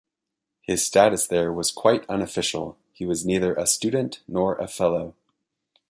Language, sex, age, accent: English, male, 30-39, United States English